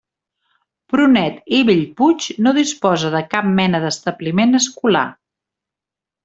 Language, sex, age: Catalan, female, 50-59